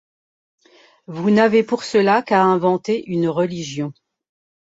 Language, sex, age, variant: French, female, 50-59, Français de métropole